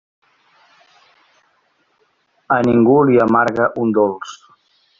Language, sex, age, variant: Catalan, male, 60-69, Central